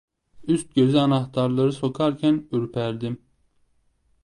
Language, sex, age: Turkish, male, 19-29